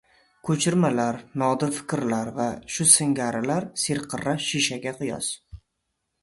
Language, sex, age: Uzbek, male, 30-39